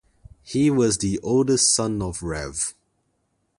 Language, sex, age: English, male, under 19